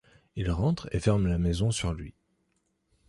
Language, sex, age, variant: French, male, 19-29, Français de métropole